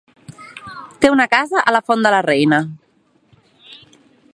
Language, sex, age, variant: Catalan, female, 40-49, Central